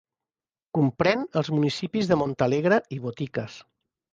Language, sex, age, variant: Catalan, male, 50-59, Central